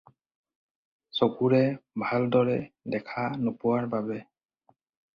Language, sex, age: Assamese, male, 19-29